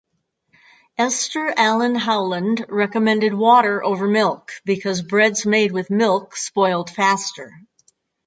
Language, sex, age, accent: English, female, 60-69, United States English